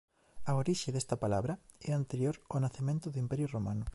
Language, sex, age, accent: Galician, male, 19-29, Central (gheada)